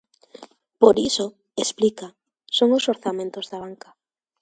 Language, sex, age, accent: Galician, female, 19-29, Normativo (estándar)